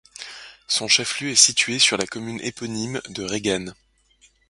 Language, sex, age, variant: French, male, 30-39, Français de métropole